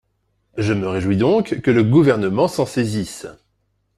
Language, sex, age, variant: French, male, 40-49, Français de métropole